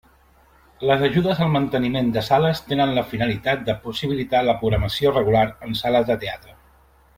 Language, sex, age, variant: Catalan, male, 40-49, Central